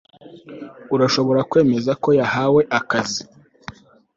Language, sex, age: Kinyarwanda, male, 19-29